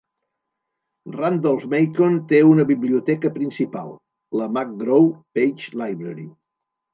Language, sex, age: Catalan, male, 80-89